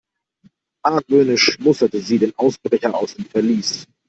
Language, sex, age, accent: German, male, 30-39, Deutschland Deutsch